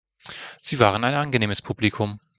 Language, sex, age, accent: German, male, 30-39, Deutschland Deutsch